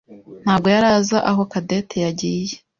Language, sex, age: Kinyarwanda, female, 19-29